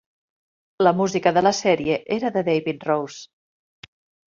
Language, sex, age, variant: Catalan, female, 50-59, Central